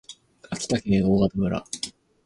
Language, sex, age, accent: Japanese, male, 19-29, 標準語